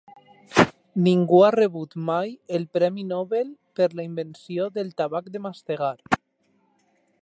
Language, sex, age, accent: Catalan, male, 19-29, valencià